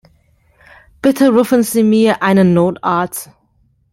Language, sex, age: German, female, 19-29